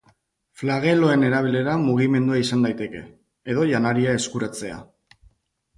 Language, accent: Basque, Mendebalekoa (Araba, Bizkaia, Gipuzkoako mendebaleko herri batzuk)